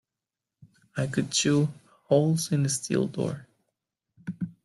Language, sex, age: English, male, 19-29